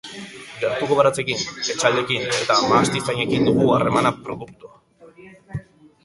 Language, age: Basque, under 19